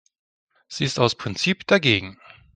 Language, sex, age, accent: German, male, 30-39, Deutschland Deutsch